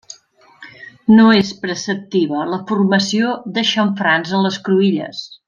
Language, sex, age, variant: Catalan, female, 50-59, Central